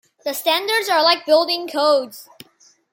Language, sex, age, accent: English, male, under 19, United States English